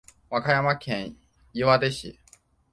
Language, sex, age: Japanese, male, 19-29